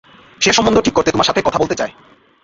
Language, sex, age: Bengali, male, 19-29